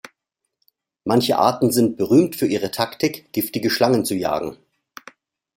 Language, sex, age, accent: German, male, 50-59, Deutschland Deutsch